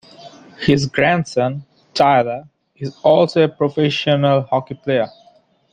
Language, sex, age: English, male, 19-29